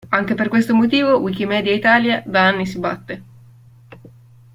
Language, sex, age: Italian, female, 19-29